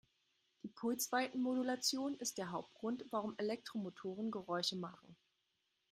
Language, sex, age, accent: German, female, 19-29, Deutschland Deutsch